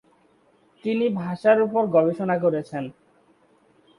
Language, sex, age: Bengali, male, 19-29